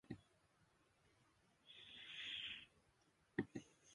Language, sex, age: Japanese, male, under 19